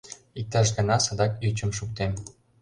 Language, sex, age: Mari, male, 19-29